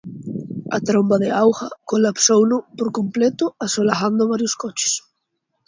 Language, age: Galician, 19-29